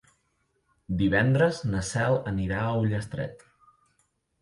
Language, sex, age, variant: Catalan, male, 30-39, Central